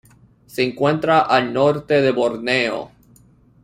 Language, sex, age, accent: Spanish, male, 19-29, Caribe: Cuba, Venezuela, Puerto Rico, República Dominicana, Panamá, Colombia caribeña, México caribeño, Costa del golfo de México